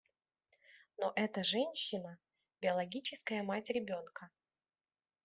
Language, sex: Russian, female